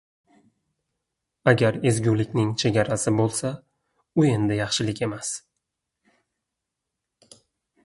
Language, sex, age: Uzbek, male, 19-29